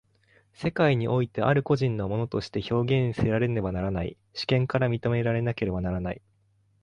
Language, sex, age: Japanese, male, 19-29